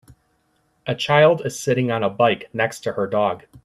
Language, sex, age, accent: English, male, 19-29, United States English